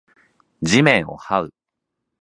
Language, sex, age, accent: Japanese, male, 19-29, 関西弁